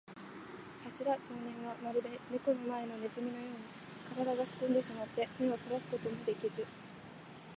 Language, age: Japanese, 19-29